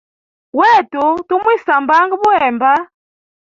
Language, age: Hemba, 30-39